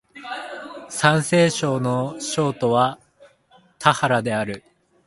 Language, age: Japanese, 19-29